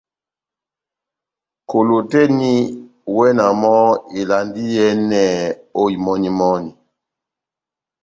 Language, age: Batanga, 60-69